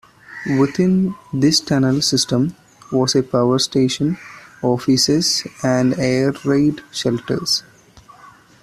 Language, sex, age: English, male, 19-29